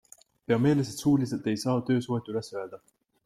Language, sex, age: Estonian, male, 19-29